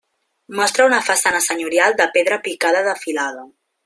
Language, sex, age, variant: Catalan, female, 19-29, Central